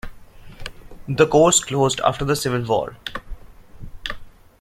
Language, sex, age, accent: English, male, under 19, India and South Asia (India, Pakistan, Sri Lanka)